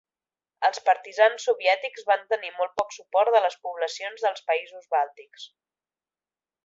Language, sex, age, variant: Catalan, female, 30-39, Central